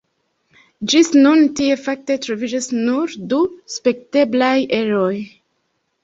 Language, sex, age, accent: Esperanto, female, 19-29, Internacia